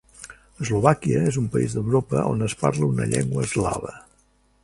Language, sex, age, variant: Catalan, male, 60-69, Central